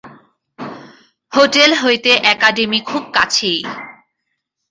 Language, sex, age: Bengali, female, 19-29